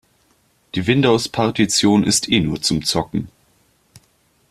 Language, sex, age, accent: German, male, under 19, Deutschland Deutsch